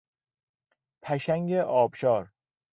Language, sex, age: Persian, male, 30-39